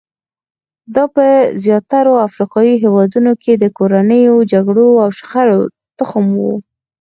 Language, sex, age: Pashto, female, 19-29